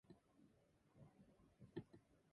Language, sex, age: English, female, 19-29